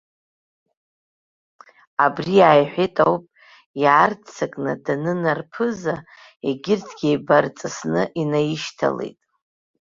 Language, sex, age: Abkhazian, female, 40-49